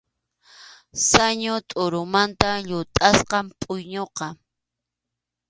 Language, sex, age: Arequipa-La Unión Quechua, female, 30-39